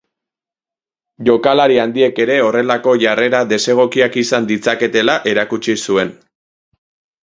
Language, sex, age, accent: Basque, male, 19-29, Mendebalekoa (Araba, Bizkaia, Gipuzkoako mendebaleko herri batzuk)